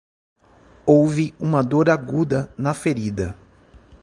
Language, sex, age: Portuguese, male, 40-49